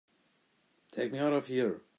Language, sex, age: English, male, 40-49